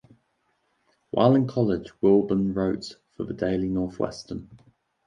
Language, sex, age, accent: English, male, 19-29, England English